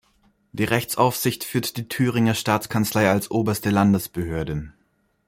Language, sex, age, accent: German, male, 19-29, Deutschland Deutsch